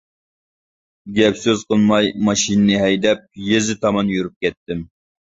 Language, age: Uyghur, 19-29